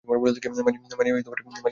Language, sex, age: Bengali, male, 19-29